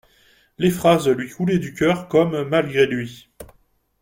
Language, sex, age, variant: French, male, 40-49, Français de métropole